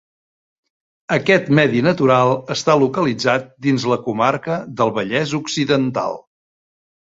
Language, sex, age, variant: Catalan, male, 60-69, Central